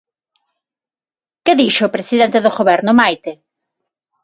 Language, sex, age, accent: Galician, female, 40-49, Atlántico (seseo e gheada); Neofalante